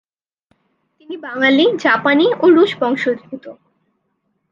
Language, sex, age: Bengali, female, under 19